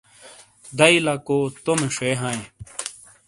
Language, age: Shina, 30-39